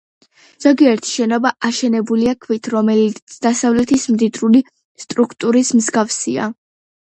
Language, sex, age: Georgian, female, under 19